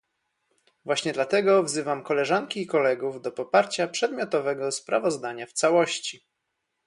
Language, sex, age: Polish, male, 30-39